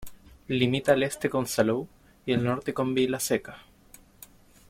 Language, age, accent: Spanish, 19-29, Chileno: Chile, Cuyo